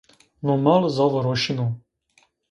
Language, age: Zaza, 19-29